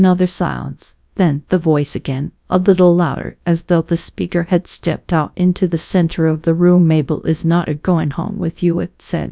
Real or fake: fake